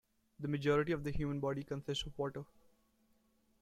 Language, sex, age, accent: English, male, 19-29, India and South Asia (India, Pakistan, Sri Lanka)